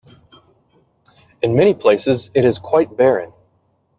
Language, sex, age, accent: English, male, 30-39, United States English